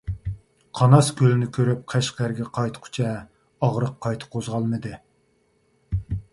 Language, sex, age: Uyghur, male, 40-49